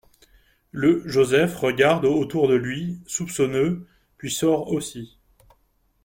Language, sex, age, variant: French, male, 40-49, Français de métropole